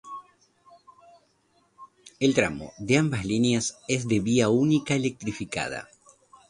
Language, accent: Spanish, Rioplatense: Argentina, Uruguay, este de Bolivia, Paraguay